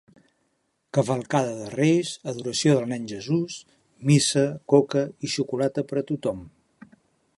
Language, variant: Catalan, Central